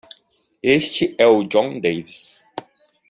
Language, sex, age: Portuguese, male, 19-29